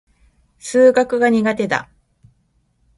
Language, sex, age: Japanese, female, 50-59